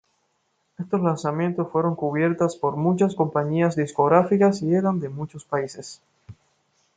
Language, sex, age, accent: Spanish, male, 19-29, Caribe: Cuba, Venezuela, Puerto Rico, República Dominicana, Panamá, Colombia caribeña, México caribeño, Costa del golfo de México